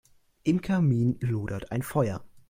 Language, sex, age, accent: German, male, under 19, Deutschland Deutsch